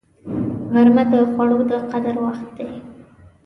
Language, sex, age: Pashto, female, 19-29